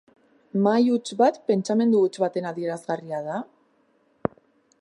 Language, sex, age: Basque, female, 19-29